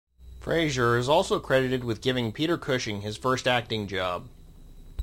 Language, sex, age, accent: English, male, 30-39, United States English